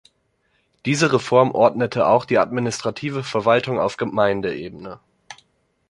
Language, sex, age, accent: German, male, 19-29, Deutschland Deutsch